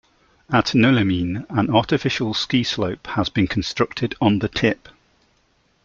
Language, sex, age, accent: English, male, 40-49, England English